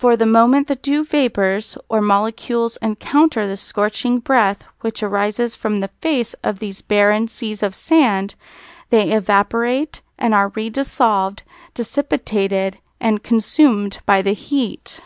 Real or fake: real